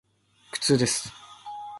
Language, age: Japanese, 19-29